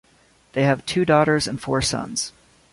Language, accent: English, United States English